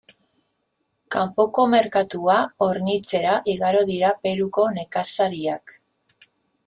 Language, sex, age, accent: Basque, female, 30-39, Mendebalekoa (Araba, Bizkaia, Gipuzkoako mendebaleko herri batzuk)